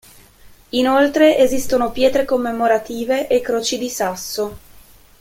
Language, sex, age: Italian, female, 19-29